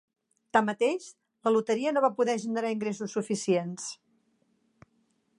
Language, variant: Catalan, Central